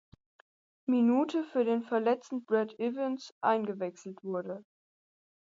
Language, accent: German, Deutschland Deutsch